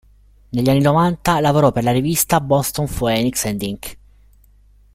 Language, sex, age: Italian, male, 30-39